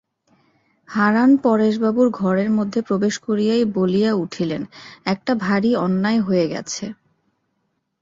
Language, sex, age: Bengali, female, 19-29